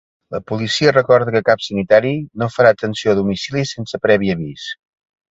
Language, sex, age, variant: Catalan, male, 50-59, Central